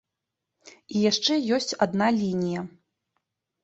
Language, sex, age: Belarusian, female, 19-29